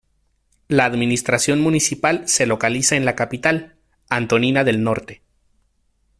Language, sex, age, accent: Spanish, male, 19-29, México